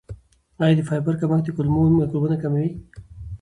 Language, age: Pashto, 19-29